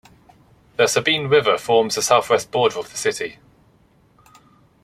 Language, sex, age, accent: English, male, 30-39, England English